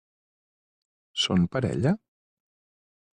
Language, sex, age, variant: Catalan, male, 30-39, Central